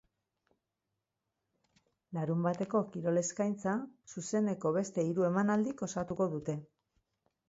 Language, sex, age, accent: Basque, female, 50-59, Mendebalekoa (Araba, Bizkaia, Gipuzkoako mendebaleko herri batzuk)